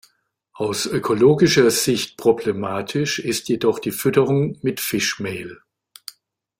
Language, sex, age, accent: German, male, 60-69, Deutschland Deutsch